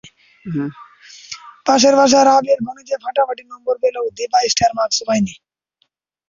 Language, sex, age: Bengali, male, 19-29